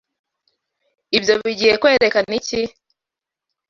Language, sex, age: Kinyarwanda, female, 19-29